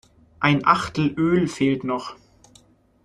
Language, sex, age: German, male, 19-29